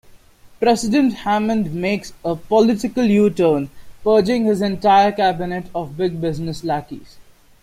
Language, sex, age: English, male, 19-29